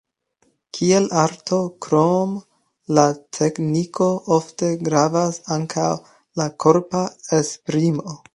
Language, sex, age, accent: Esperanto, male, 19-29, Internacia